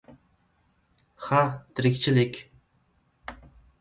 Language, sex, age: Uzbek, male, 19-29